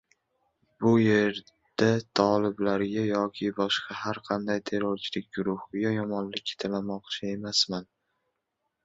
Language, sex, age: Uzbek, male, 19-29